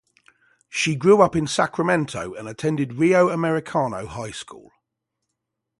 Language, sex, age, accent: English, male, 40-49, England English